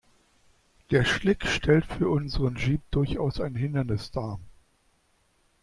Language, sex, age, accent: German, male, 70-79, Deutschland Deutsch